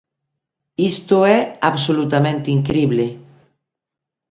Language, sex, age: Galician, female, 50-59